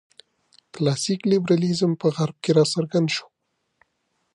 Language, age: Pashto, 19-29